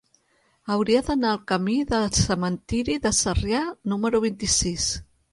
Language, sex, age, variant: Catalan, female, 40-49, Central